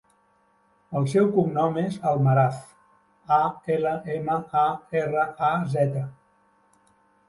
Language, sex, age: Catalan, male, 70-79